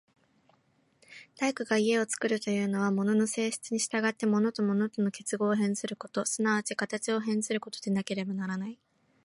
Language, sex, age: Japanese, female, 19-29